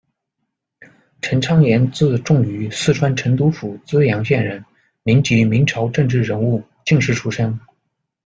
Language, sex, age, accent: Chinese, male, 30-39, 出生地：江苏省